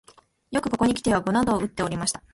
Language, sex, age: Japanese, female, 19-29